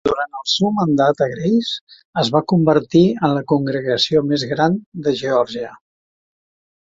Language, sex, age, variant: Catalan, male, 70-79, Central